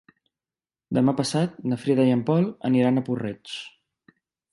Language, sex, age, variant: Catalan, male, 30-39, Central